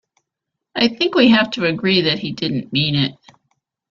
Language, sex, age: English, female, 50-59